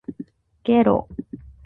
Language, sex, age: Japanese, female, 19-29